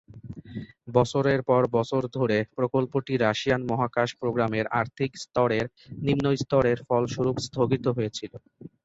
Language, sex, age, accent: Bengali, male, 19-29, Native; শুদ্ধ